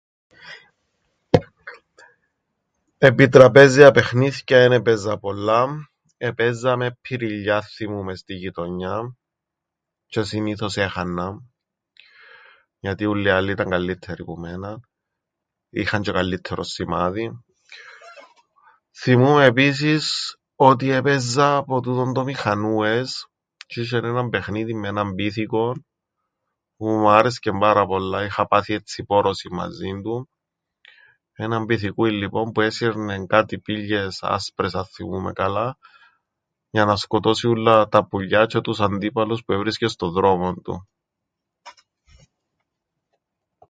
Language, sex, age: Greek, male, 40-49